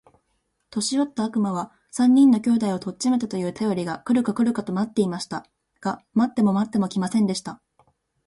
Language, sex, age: Japanese, female, 19-29